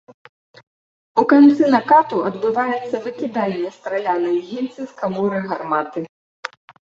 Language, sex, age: Belarusian, female, 19-29